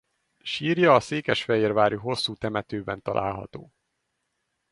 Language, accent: Hungarian, budapesti